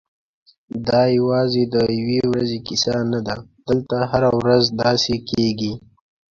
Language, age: Pashto, 19-29